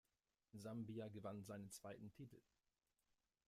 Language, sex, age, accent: German, male, 30-39, Deutschland Deutsch